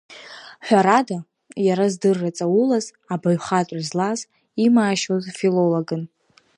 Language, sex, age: Abkhazian, female, under 19